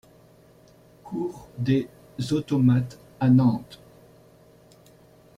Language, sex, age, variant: French, male, 60-69, Français de métropole